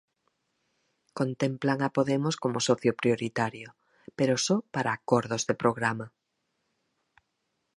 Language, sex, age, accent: Galician, female, 50-59, Normativo (estándar)